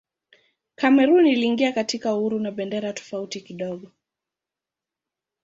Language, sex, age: Swahili, female, 19-29